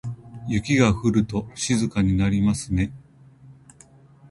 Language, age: Japanese, 50-59